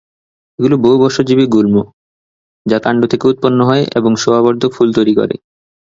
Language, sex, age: Bengali, male, 19-29